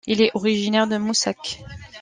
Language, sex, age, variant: French, female, 30-39, Français de métropole